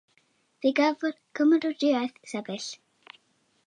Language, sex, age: Welsh, female, under 19